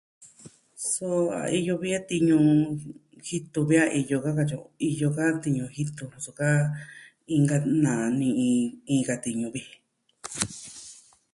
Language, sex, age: Southwestern Tlaxiaco Mixtec, female, 40-49